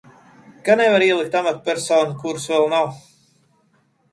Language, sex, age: Latvian, male, 30-39